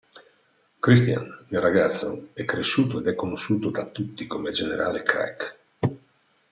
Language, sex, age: Italian, male, 50-59